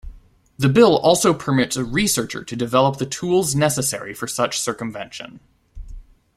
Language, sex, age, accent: English, male, 19-29, United States English